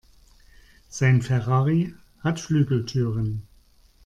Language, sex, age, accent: German, male, 50-59, Deutschland Deutsch